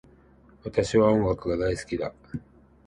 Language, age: Japanese, 30-39